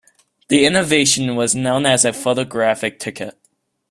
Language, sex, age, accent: English, male, under 19, United States English